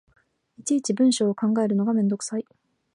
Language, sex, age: Japanese, female, 19-29